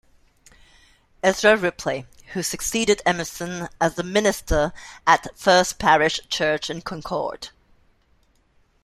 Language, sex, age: English, female, 50-59